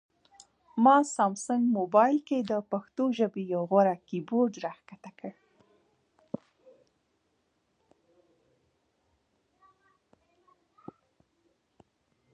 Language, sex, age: Pashto, female, 19-29